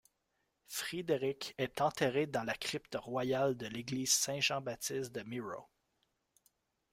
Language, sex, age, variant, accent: French, male, 30-39, Français d'Amérique du Nord, Français du Canada